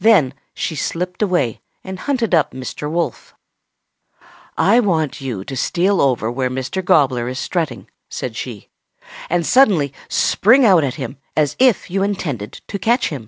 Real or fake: real